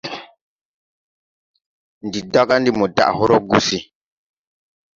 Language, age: Tupuri, 19-29